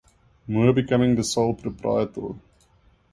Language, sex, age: English, male, 40-49